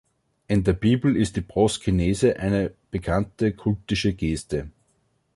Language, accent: German, Österreichisches Deutsch